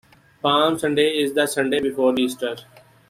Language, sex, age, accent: English, male, 30-39, United States English